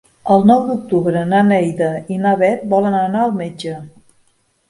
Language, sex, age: Catalan, female, 50-59